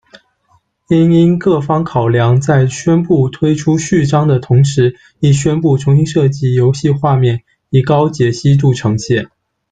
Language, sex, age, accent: Chinese, male, 19-29, 出生地：福建省